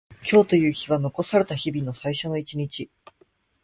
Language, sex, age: Japanese, male, 19-29